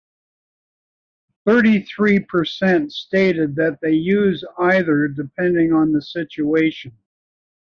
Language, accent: English, Canadian English